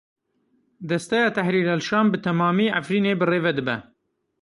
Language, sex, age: Kurdish, male, 30-39